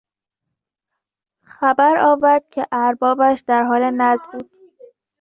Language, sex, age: Persian, female, under 19